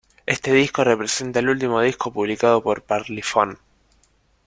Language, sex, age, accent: Spanish, male, 19-29, Rioplatense: Argentina, Uruguay, este de Bolivia, Paraguay